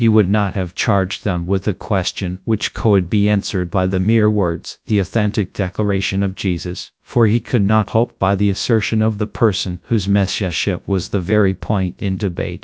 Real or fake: fake